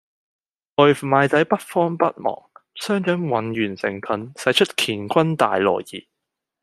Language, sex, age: Cantonese, male, 19-29